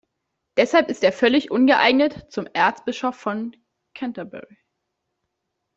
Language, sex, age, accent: German, female, 19-29, Deutschland Deutsch